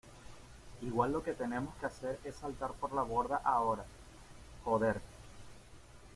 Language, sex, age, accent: Spanish, male, 30-39, Caribe: Cuba, Venezuela, Puerto Rico, República Dominicana, Panamá, Colombia caribeña, México caribeño, Costa del golfo de México